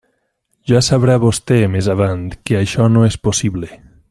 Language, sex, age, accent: Catalan, male, 19-29, valencià